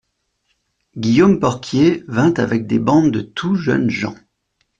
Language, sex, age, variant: French, male, 40-49, Français de métropole